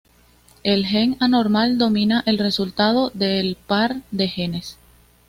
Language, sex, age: Spanish, female, 19-29